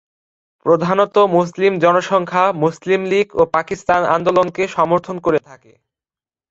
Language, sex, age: Bengali, male, 19-29